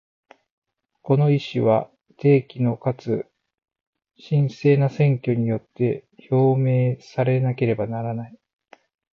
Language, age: Japanese, 40-49